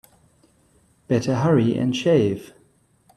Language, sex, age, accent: English, male, 40-49, Southern African (South Africa, Zimbabwe, Namibia)